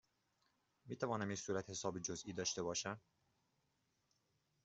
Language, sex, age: Persian, male, 19-29